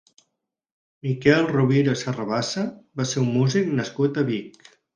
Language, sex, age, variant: Catalan, male, 60-69, Central